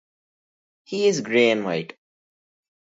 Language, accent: English, India and South Asia (India, Pakistan, Sri Lanka)